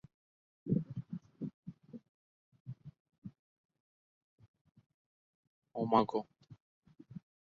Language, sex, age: Bengali, male, under 19